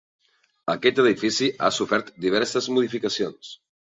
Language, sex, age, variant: Catalan, male, 40-49, Central